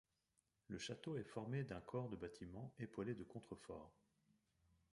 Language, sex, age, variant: French, male, 40-49, Français de métropole